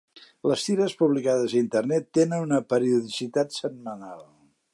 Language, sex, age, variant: Catalan, male, 60-69, Central